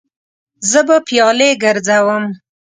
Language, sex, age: Pashto, female, 19-29